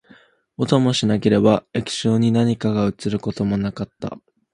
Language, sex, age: Japanese, male, under 19